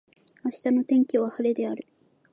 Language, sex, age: Japanese, female, 19-29